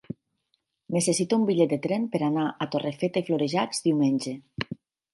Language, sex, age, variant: Catalan, female, 40-49, Nord-Occidental